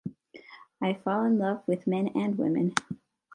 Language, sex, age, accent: English, female, 19-29, United States English